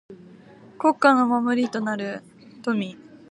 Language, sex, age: Japanese, female, 19-29